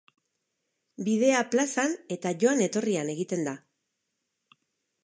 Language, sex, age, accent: Basque, female, 50-59, Erdialdekoa edo Nafarra (Gipuzkoa, Nafarroa)